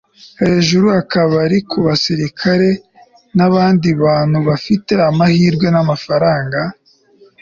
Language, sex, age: Kinyarwanda, male, 19-29